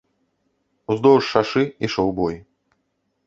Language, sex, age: Belarusian, male, 40-49